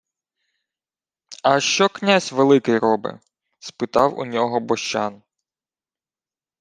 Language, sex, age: Ukrainian, male, 19-29